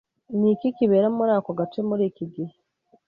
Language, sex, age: Kinyarwanda, female, 30-39